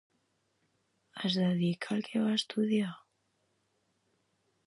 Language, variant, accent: Catalan, Central, central